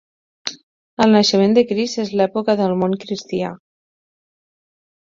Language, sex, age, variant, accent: Catalan, female, 30-39, Nord-Occidental, Lleidatà